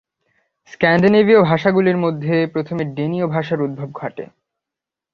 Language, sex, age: Bengali, male, under 19